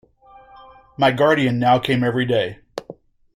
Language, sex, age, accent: English, male, 40-49, United States English